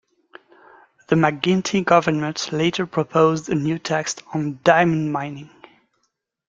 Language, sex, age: English, male, 30-39